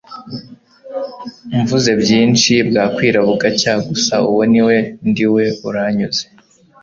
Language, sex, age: Kinyarwanda, male, 19-29